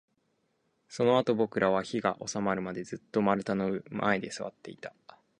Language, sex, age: Japanese, male, 19-29